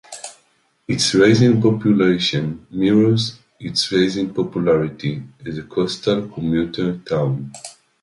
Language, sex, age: English, male, 30-39